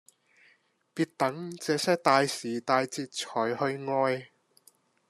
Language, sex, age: Cantonese, male, 30-39